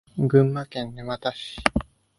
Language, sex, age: Japanese, male, 19-29